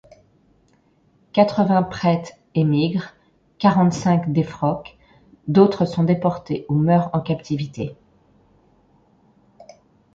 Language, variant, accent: French, Français de métropole, Parisien